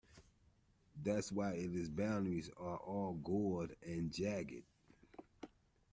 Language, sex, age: English, male, 50-59